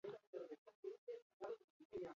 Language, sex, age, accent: Basque, female, 40-49, Mendebalekoa (Araba, Bizkaia, Gipuzkoako mendebaleko herri batzuk)